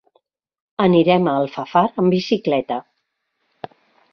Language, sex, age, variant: Catalan, female, 60-69, Central